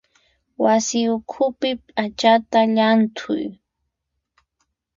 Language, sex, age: Puno Quechua, female, 30-39